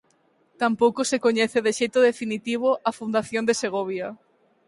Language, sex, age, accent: Galician, female, 19-29, Atlántico (seseo e gheada)